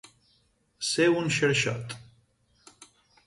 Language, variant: Catalan, Central